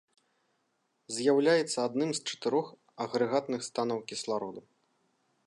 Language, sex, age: Belarusian, male, 40-49